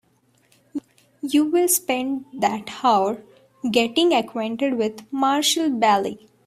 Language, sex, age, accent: English, female, 19-29, India and South Asia (India, Pakistan, Sri Lanka)